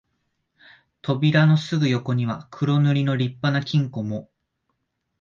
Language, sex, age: Japanese, male, 19-29